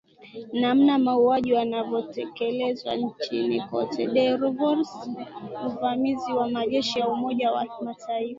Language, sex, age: Swahili, female, 19-29